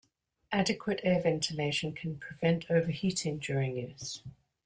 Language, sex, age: English, female, 50-59